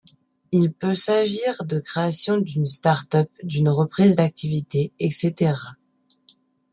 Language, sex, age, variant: French, female, 19-29, Français de métropole